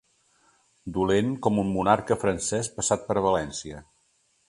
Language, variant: Catalan, Central